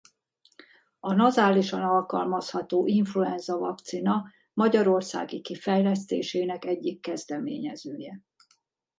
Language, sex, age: Hungarian, female, 50-59